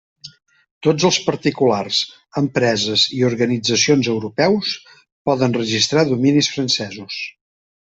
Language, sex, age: Catalan, male, 40-49